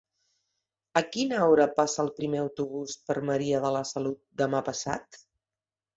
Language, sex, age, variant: Catalan, female, 50-59, Central